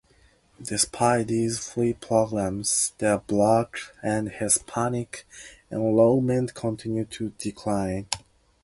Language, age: English, 19-29